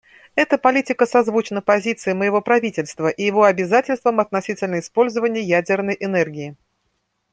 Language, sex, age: Russian, female, 50-59